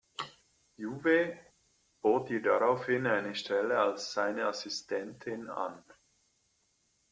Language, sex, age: German, male, 40-49